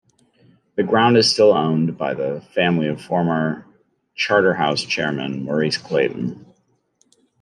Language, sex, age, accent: English, male, 30-39, United States English